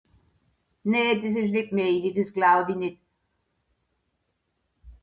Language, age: French, 70-79